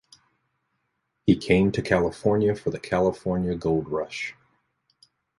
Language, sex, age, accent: English, male, 30-39, United States English